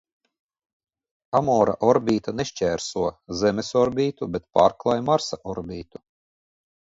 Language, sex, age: Latvian, male, 40-49